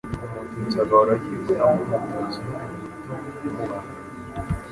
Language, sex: Kinyarwanda, male